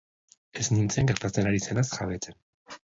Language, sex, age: Basque, male, 40-49